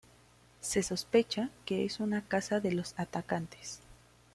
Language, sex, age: Spanish, female, 19-29